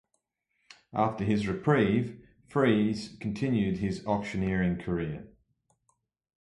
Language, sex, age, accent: English, male, 50-59, Australian English